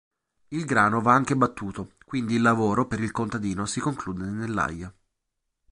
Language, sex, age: Italian, male, 30-39